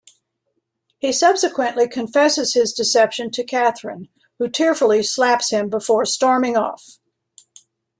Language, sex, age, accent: English, female, 70-79, United States English